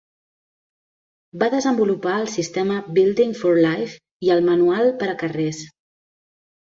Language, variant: Catalan, Central